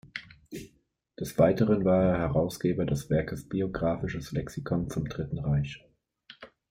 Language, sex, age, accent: German, male, 30-39, Deutschland Deutsch